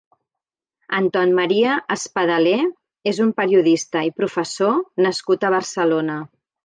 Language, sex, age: Catalan, female, 50-59